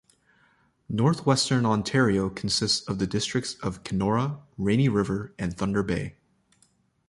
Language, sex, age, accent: English, male, 30-39, Canadian English